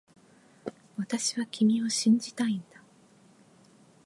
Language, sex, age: Japanese, female, 30-39